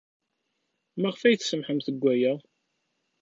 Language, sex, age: Kabyle, male, 30-39